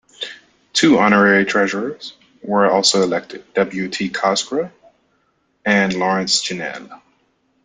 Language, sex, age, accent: English, male, 30-39, United States English